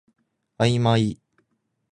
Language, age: Japanese, 19-29